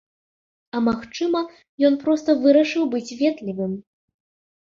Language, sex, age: Belarusian, female, 19-29